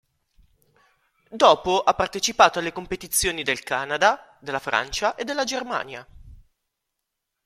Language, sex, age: Italian, male, 30-39